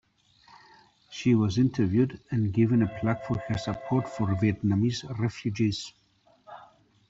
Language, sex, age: English, male, 50-59